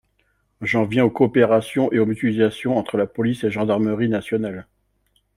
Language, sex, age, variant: French, male, 40-49, Français de métropole